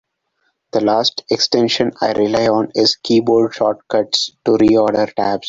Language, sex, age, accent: English, male, 19-29, India and South Asia (India, Pakistan, Sri Lanka)